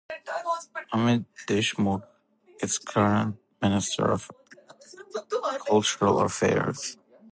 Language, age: English, 60-69